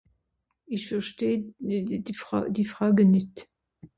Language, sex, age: Swiss German, female, 60-69